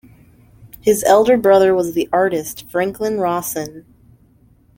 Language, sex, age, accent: English, female, 19-29, United States English